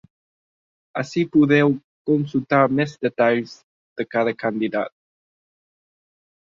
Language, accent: Catalan, aprenent (recent, des d'altres llengües)